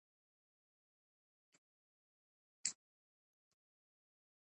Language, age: Pashto, 19-29